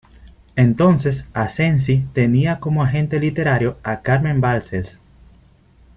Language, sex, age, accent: Spanish, male, 19-29, Caribe: Cuba, Venezuela, Puerto Rico, República Dominicana, Panamá, Colombia caribeña, México caribeño, Costa del golfo de México